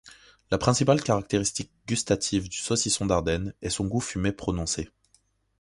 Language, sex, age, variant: French, male, 19-29, Français de métropole